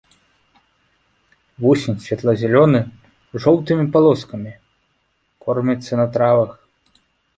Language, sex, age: Belarusian, male, 19-29